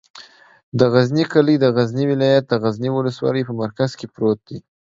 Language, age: Pashto, under 19